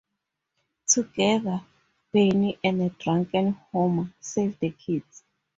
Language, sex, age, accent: English, female, 19-29, Southern African (South Africa, Zimbabwe, Namibia)